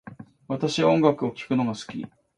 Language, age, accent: Japanese, 50-59, 標準語